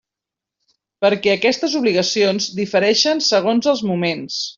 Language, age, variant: Catalan, 40-49, Central